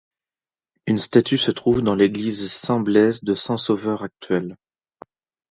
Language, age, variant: French, under 19, Français de métropole